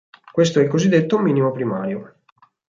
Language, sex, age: Italian, male, 19-29